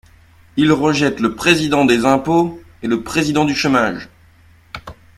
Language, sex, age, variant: French, male, 30-39, Français de métropole